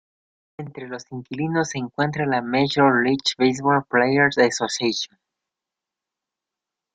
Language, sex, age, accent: Spanish, male, 19-29, Andino-Pacífico: Colombia, Perú, Ecuador, oeste de Bolivia y Venezuela andina